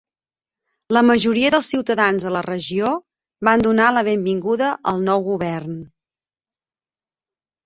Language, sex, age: Catalan, female, 40-49